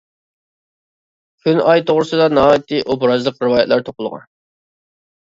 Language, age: Uyghur, 19-29